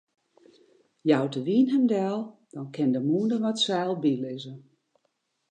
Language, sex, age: Western Frisian, female, 60-69